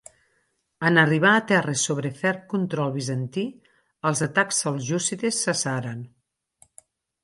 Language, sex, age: Catalan, female, 50-59